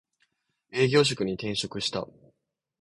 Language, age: Japanese, 19-29